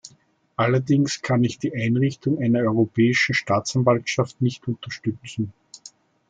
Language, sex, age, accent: German, male, 40-49, Österreichisches Deutsch